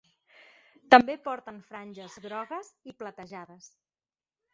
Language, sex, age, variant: Catalan, female, 30-39, Central